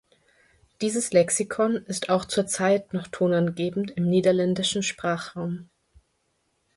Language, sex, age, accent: German, female, 30-39, Deutschland Deutsch